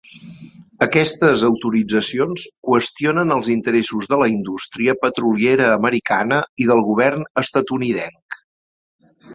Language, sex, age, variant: Catalan, male, 40-49, Central